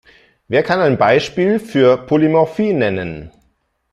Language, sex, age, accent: German, male, 50-59, Deutschland Deutsch